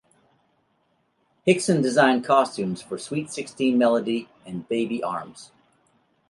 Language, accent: English, United States English